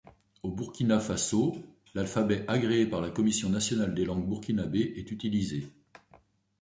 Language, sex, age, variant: French, male, 60-69, Français de métropole